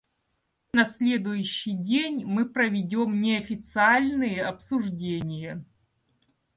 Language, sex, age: Russian, female, 40-49